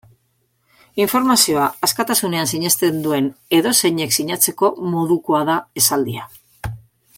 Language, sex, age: Basque, female, 60-69